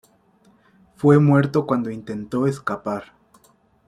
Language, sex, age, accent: Spanish, male, 19-29, México